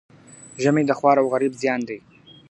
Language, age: Pashto, 19-29